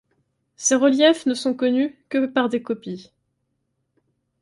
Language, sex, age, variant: French, female, 19-29, Français de métropole